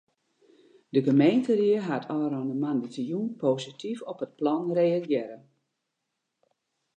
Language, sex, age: Western Frisian, female, 60-69